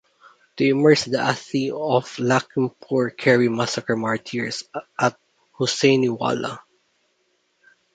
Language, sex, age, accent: English, male, 30-39, Filipino